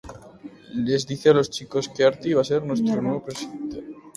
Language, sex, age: Spanish, male, 19-29